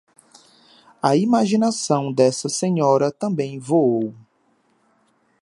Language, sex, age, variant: Portuguese, male, 19-29, Portuguese (Brasil)